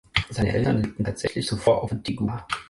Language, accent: German, Deutschland Deutsch